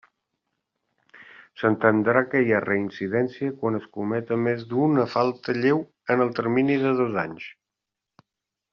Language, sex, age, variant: Catalan, male, 40-49, Central